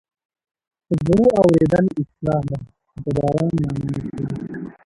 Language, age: Pashto, 19-29